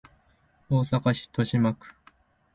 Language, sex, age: Japanese, male, 19-29